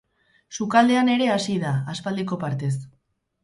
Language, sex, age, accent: Basque, female, 19-29, Erdialdekoa edo Nafarra (Gipuzkoa, Nafarroa)